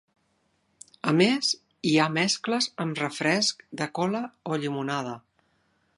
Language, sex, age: Catalan, female, 60-69